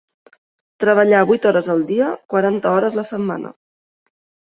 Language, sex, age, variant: Catalan, female, 30-39, Central